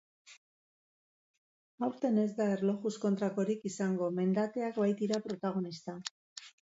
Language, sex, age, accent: Basque, female, 50-59, Mendebalekoa (Araba, Bizkaia, Gipuzkoako mendebaleko herri batzuk)